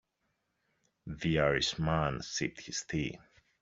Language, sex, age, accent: English, male, 30-39, England English